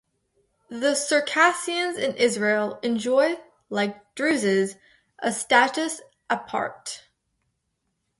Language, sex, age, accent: English, female, under 19, United States English